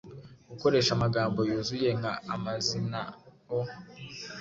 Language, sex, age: Kinyarwanda, male, 19-29